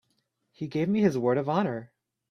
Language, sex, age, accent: English, male, 19-29, United States English